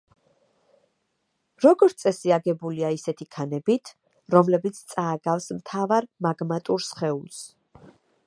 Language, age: Georgian, 30-39